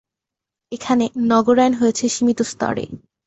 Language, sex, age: Bengali, female, under 19